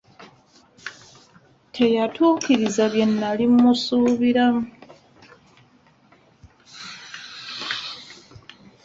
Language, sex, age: Ganda, female, 30-39